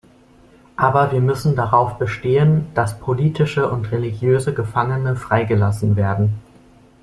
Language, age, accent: German, 19-29, Deutschland Deutsch